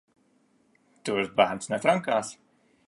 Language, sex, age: Latvian, male, 19-29